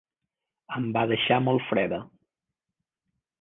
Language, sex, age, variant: Catalan, male, 50-59, Central